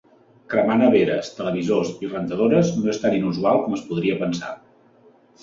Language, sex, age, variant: Catalan, male, 40-49, Central